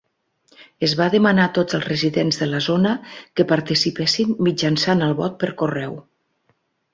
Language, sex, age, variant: Catalan, female, 50-59, Nord-Occidental